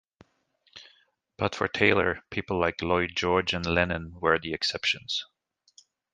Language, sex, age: English, male, 40-49